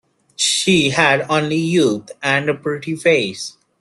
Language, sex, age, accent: English, male, 19-29, India and South Asia (India, Pakistan, Sri Lanka)